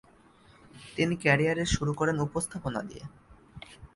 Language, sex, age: Bengali, male, under 19